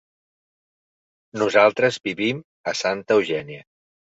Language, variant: Catalan, Septentrional